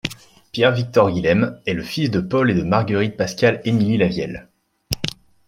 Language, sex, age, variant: French, male, 19-29, Français de métropole